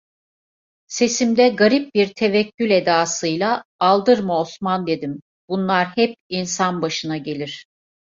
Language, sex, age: Turkish, female, 50-59